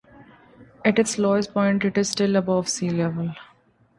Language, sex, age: English, female, 19-29